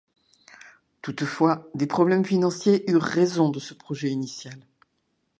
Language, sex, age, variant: French, female, 60-69, Français de métropole